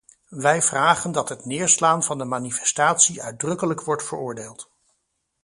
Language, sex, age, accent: Dutch, male, 50-59, Nederlands Nederlands